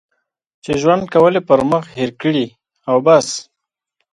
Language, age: Pashto, 30-39